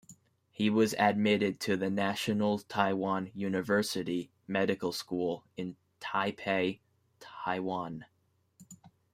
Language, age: English, 19-29